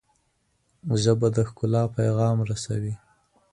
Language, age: Pashto, 19-29